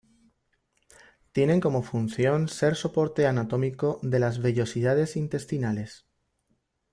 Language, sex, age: Spanish, male, 40-49